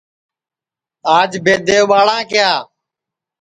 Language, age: Sansi, 19-29